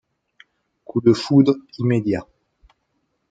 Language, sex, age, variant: French, male, 30-39, Français de métropole